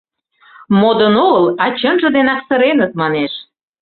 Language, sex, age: Mari, female, 40-49